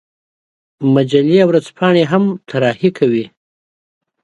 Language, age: Pashto, 40-49